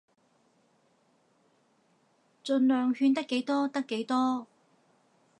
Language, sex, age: Cantonese, female, 40-49